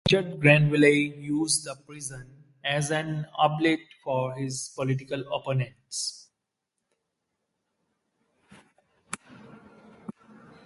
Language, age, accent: English, 30-39, India and South Asia (India, Pakistan, Sri Lanka)